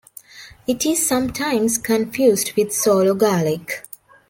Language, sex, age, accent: English, female, 19-29, India and South Asia (India, Pakistan, Sri Lanka)